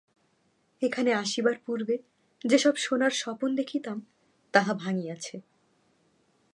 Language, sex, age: Bengali, female, 19-29